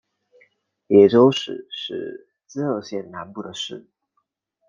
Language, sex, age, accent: Chinese, male, 19-29, 出生地：湖北省